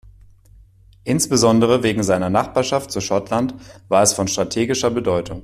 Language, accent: German, Deutschland Deutsch